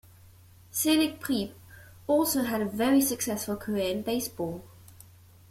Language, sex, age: English, female, under 19